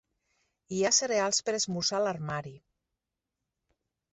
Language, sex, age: Catalan, female, 50-59